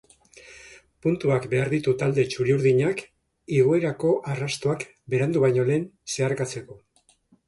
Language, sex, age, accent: Basque, male, 50-59, Mendebalekoa (Araba, Bizkaia, Gipuzkoako mendebaleko herri batzuk)